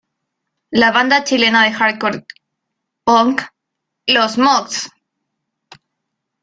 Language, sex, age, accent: Spanish, female, 19-29, Chileno: Chile, Cuyo